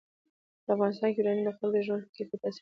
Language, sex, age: Pashto, female, 19-29